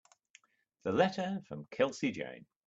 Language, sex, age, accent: English, male, 60-69, England English